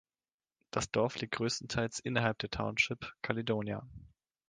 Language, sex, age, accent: German, male, 19-29, Deutschland Deutsch